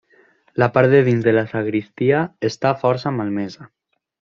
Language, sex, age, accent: Catalan, male, 19-29, valencià